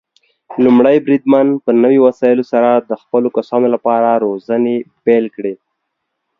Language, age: Pashto, 30-39